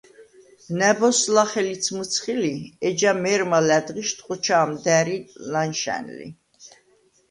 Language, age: Svan, 40-49